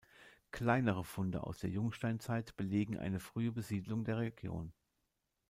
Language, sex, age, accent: German, male, 50-59, Deutschland Deutsch